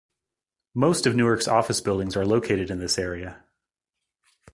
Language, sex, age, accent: English, male, 40-49, United States English